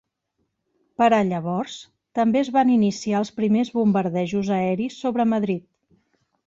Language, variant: Catalan, Central